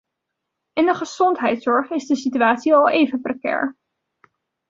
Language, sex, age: Dutch, female, 19-29